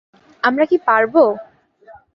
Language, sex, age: Bengali, female, 30-39